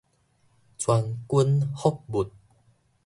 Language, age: Min Nan Chinese, 19-29